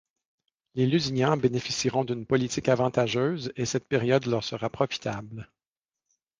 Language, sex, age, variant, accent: French, male, 50-59, Français d'Amérique du Nord, Français du Canada